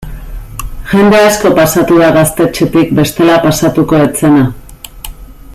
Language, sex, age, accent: Basque, female, 40-49, Erdialdekoa edo Nafarra (Gipuzkoa, Nafarroa)